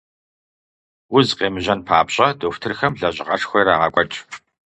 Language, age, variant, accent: Kabardian, 40-49, Адыгэбзэ (Къэбэрдей, Кирил, псоми зэдай), Джылэхъстэней (Gilahsteney)